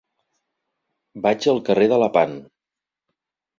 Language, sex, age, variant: Catalan, male, 40-49, Central